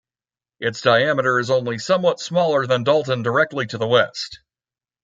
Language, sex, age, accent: English, male, 30-39, United States English